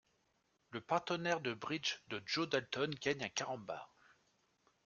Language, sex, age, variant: French, male, 30-39, Français de métropole